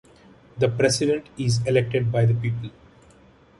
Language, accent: English, India and South Asia (India, Pakistan, Sri Lanka)